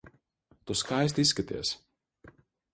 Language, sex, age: Latvian, male, 40-49